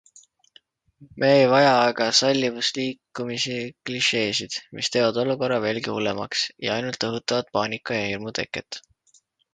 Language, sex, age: Estonian, male, 19-29